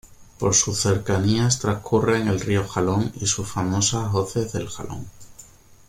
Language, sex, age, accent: Spanish, male, 19-29, España: Sur peninsular (Andalucia, Extremadura, Murcia)